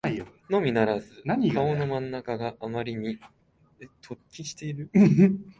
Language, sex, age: Japanese, male, 19-29